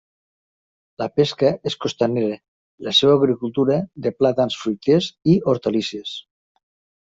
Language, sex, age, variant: Catalan, male, 50-59, Nord-Occidental